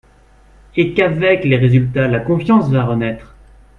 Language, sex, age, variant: French, male, 30-39, Français de métropole